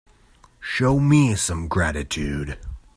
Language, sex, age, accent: English, male, 19-29, United States English